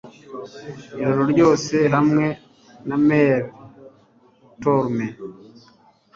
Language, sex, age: Kinyarwanda, male, 50-59